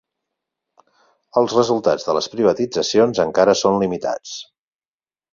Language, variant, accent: Catalan, Central, Barceloní